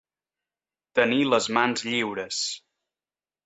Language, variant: Catalan, Balear